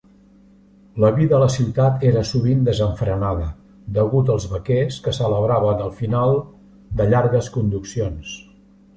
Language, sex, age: Catalan, male, 60-69